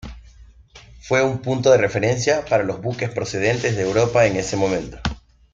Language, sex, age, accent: Spanish, male, 30-39, Andino-Pacífico: Colombia, Perú, Ecuador, oeste de Bolivia y Venezuela andina